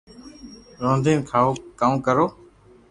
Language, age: Loarki, 40-49